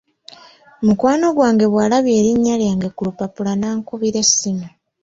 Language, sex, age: Ganda, female, 19-29